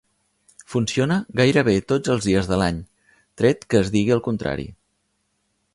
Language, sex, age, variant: Catalan, male, 50-59, Central